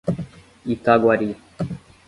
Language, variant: Portuguese, Portuguese (Brasil)